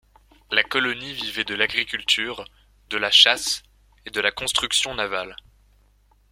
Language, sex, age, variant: French, male, 19-29, Français de métropole